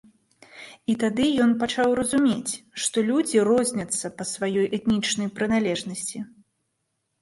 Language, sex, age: Belarusian, female, 30-39